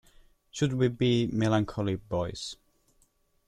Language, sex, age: English, male, under 19